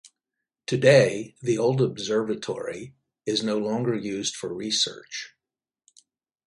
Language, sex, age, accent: English, male, 60-69, United States English